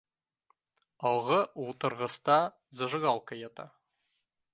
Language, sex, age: Bashkir, male, 19-29